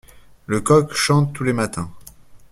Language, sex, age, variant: French, male, 19-29, Français de métropole